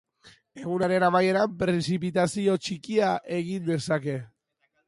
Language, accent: Basque, Mendebalekoa (Araba, Bizkaia, Gipuzkoako mendebaleko herri batzuk)